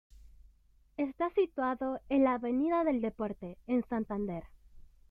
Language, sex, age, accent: Spanish, female, under 19, Chileno: Chile, Cuyo